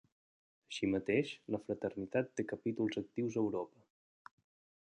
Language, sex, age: Catalan, male, 30-39